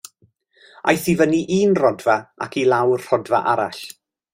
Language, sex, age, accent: Welsh, male, 40-49, Y Deyrnas Unedig Cymraeg